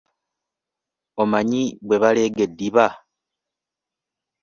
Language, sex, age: Ganda, male, 19-29